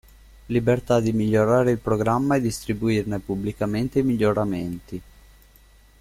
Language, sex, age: Italian, male, 19-29